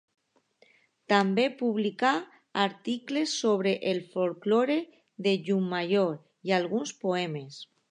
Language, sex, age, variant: Catalan, female, under 19, Alacantí